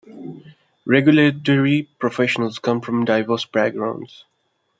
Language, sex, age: English, male, 19-29